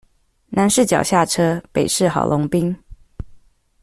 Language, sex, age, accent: Chinese, female, 19-29, 出生地：臺北市